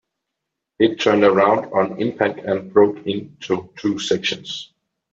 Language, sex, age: English, male, 19-29